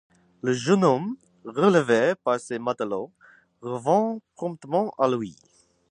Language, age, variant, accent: French, under 19, Français d'Amérique du Nord, Français des États-Unis